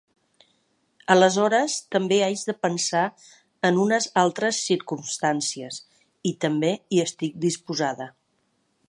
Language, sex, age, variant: Catalan, female, 50-59, Central